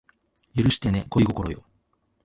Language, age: Japanese, 40-49